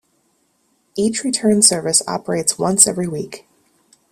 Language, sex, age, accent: English, female, 30-39, United States English